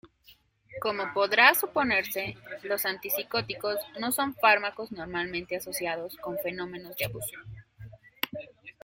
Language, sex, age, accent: Spanish, female, 30-39, México